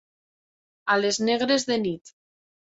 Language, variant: Catalan, Nord-Occidental